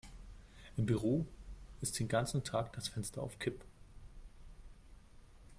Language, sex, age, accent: German, male, 19-29, Deutschland Deutsch